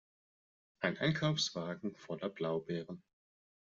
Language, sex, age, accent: German, male, 50-59, Deutschland Deutsch